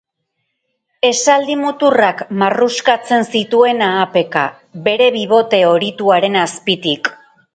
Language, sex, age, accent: Basque, female, 40-49, Erdialdekoa edo Nafarra (Gipuzkoa, Nafarroa)